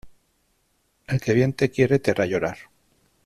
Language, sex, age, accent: Spanish, male, 30-39, España: Norte peninsular (Asturias, Castilla y León, Cantabria, País Vasco, Navarra, Aragón, La Rioja, Guadalajara, Cuenca)